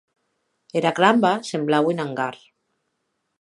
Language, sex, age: Occitan, female, 50-59